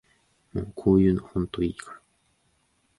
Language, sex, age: Japanese, male, 19-29